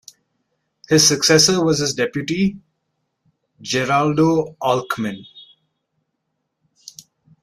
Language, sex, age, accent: English, male, 30-39, India and South Asia (India, Pakistan, Sri Lanka)